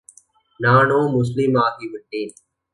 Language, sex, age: Tamil, male, 19-29